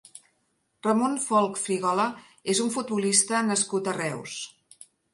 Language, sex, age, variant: Catalan, female, 50-59, Central